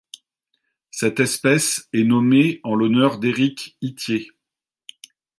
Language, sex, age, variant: French, male, 50-59, Français de métropole